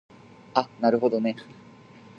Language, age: Japanese, 19-29